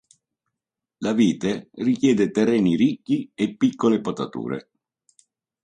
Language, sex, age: Italian, male, 60-69